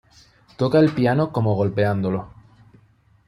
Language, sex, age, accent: Spanish, male, 30-39, España: Norte peninsular (Asturias, Castilla y León, Cantabria, País Vasco, Navarra, Aragón, La Rioja, Guadalajara, Cuenca)